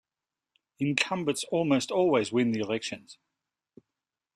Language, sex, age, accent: English, male, 50-59, Australian English